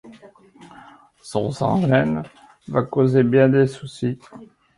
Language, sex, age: French, male, 60-69